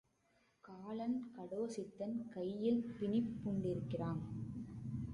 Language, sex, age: Tamil, female, 19-29